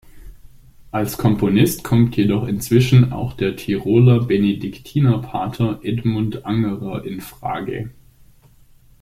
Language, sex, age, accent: German, male, 40-49, Deutschland Deutsch